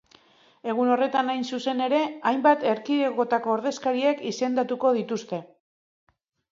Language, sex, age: Basque, female, 40-49